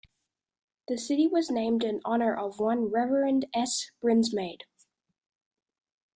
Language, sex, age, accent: English, male, under 19, Australian English